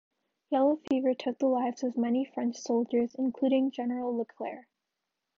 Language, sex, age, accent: English, female, under 19, United States English